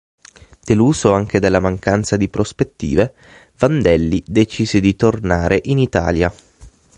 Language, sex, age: Italian, male, 19-29